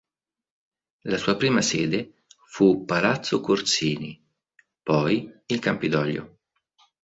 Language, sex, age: Italian, male, 40-49